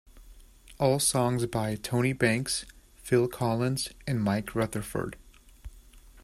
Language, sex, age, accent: English, male, 19-29, United States English